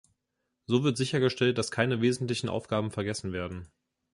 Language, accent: German, Deutschland Deutsch